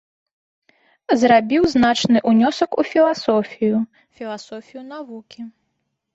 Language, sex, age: Belarusian, female, 30-39